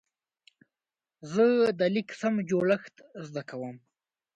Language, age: Pashto, 19-29